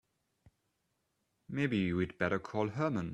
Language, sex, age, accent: English, male, 19-29, England English